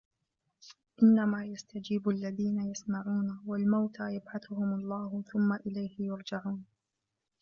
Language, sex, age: Arabic, female, 19-29